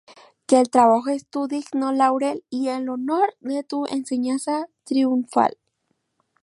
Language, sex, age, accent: Spanish, female, under 19, México